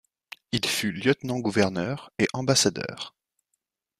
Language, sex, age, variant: French, male, 19-29, Français de métropole